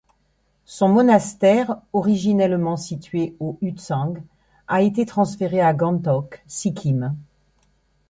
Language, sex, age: French, female, 50-59